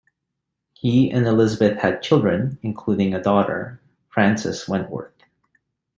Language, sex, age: English, male, 40-49